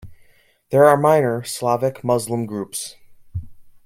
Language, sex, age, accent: English, male, under 19, United States English